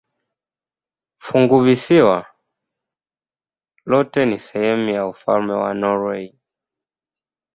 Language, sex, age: Swahili, male, 19-29